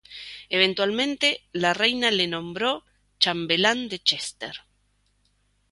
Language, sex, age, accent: Spanish, female, 40-49, Rioplatense: Argentina, Uruguay, este de Bolivia, Paraguay